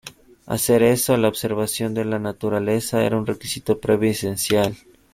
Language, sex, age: Spanish, male, 30-39